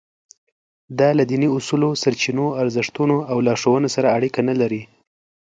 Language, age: Pashto, under 19